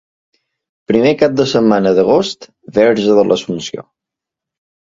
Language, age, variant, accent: Catalan, 19-29, Balear, mallorquí